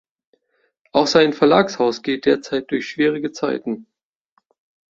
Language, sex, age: German, male, 30-39